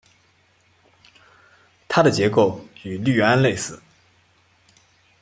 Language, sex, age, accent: Chinese, male, 19-29, 出生地：湖北省